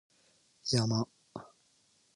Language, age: Japanese, 19-29